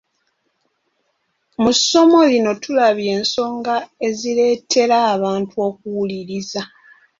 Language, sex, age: Ganda, female, 19-29